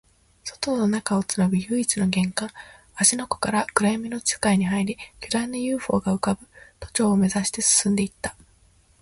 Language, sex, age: Japanese, female, 19-29